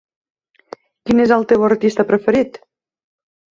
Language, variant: Catalan, Septentrional